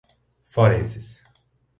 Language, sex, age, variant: Portuguese, male, 30-39, Portuguese (Brasil)